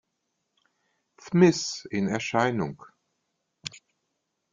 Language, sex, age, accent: German, male, 30-39, Deutschland Deutsch